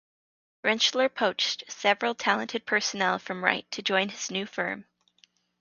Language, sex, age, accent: English, female, 19-29, United States English; Canadian English